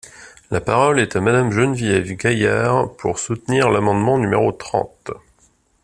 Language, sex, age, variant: French, male, 30-39, Français de métropole